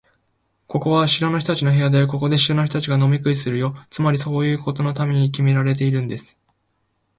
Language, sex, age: Japanese, male, 19-29